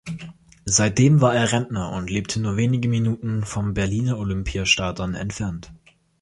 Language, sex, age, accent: German, male, under 19, Deutschland Deutsch